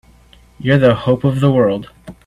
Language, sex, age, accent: English, male, 19-29, United States English